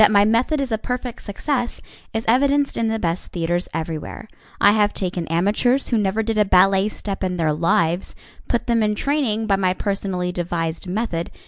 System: none